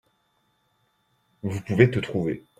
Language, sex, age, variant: French, male, 19-29, Français de métropole